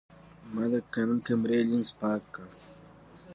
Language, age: Pashto, 19-29